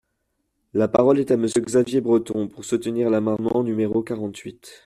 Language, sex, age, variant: French, male, 19-29, Français de métropole